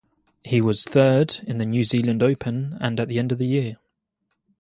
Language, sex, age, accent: English, male, 19-29, England English